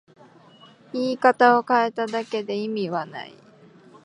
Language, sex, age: Japanese, female, 19-29